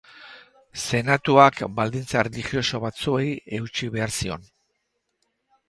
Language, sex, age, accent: Basque, male, 60-69, Erdialdekoa edo Nafarra (Gipuzkoa, Nafarroa)